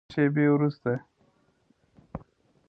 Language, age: Pashto, 30-39